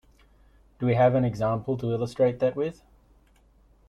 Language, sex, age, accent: English, male, 40-49, Australian English